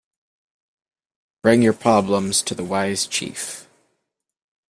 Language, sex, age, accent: English, male, 19-29, United States English